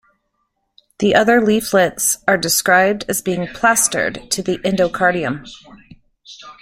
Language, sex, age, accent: English, female, 30-39, United States English